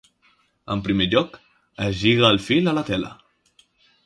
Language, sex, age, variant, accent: Catalan, male, under 19, Central, central; valencià